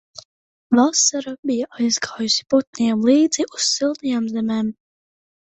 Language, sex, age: Latvian, female, under 19